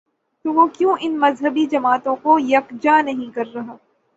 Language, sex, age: Urdu, female, 19-29